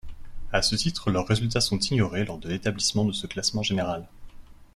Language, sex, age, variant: French, male, 19-29, Français de métropole